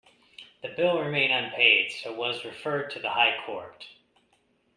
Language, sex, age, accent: English, male, 30-39, United States English